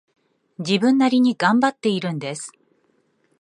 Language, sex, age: Japanese, female, 40-49